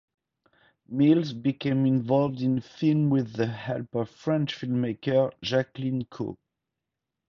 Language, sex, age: English, male, 30-39